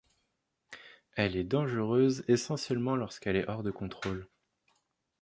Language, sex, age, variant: French, male, 30-39, Français de métropole